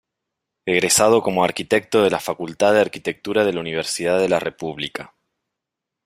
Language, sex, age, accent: Spanish, male, 30-39, Rioplatense: Argentina, Uruguay, este de Bolivia, Paraguay